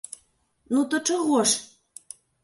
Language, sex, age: Belarusian, female, 30-39